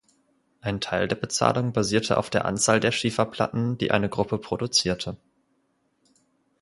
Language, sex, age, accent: German, male, 19-29, Deutschland Deutsch